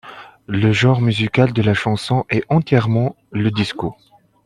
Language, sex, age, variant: French, male, 30-39, Français de métropole